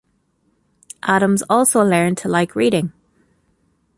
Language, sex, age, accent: English, female, 30-39, Irish English